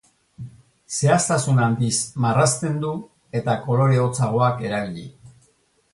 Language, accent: Basque, Erdialdekoa edo Nafarra (Gipuzkoa, Nafarroa)